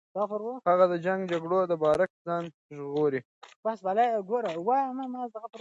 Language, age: Pashto, 19-29